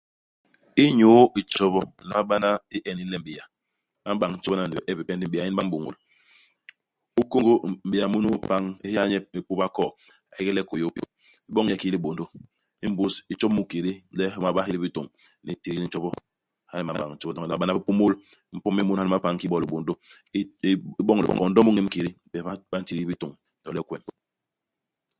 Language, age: Basaa, 40-49